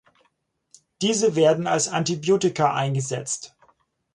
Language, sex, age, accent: German, male, 40-49, Deutschland Deutsch